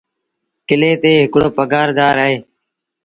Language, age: Sindhi Bhil, 19-29